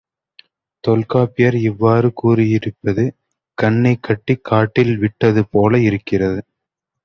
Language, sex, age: Tamil, male, 19-29